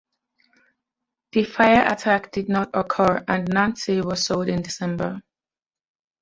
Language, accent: English, United States English